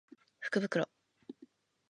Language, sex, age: Japanese, female, 19-29